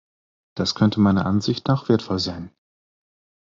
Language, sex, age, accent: German, male, 19-29, Deutschland Deutsch